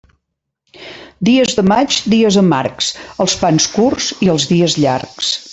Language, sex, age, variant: Catalan, female, 50-59, Central